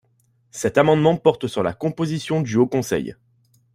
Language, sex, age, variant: French, male, 19-29, Français de métropole